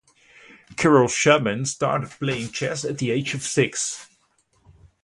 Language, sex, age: English, male, 30-39